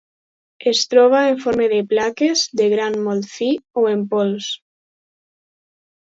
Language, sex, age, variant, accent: Catalan, female, under 19, Alacantí, valencià